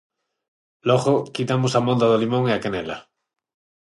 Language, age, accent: Galician, 30-39, Central (gheada); Normativo (estándar); Neofalante